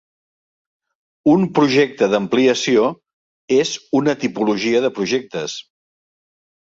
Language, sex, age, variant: Catalan, male, 60-69, Central